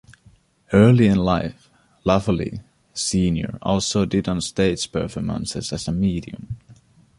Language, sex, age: English, male, 19-29